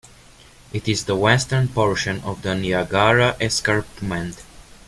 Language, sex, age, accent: English, male, 19-29, United States English